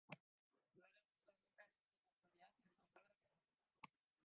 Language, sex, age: Spanish, female, 19-29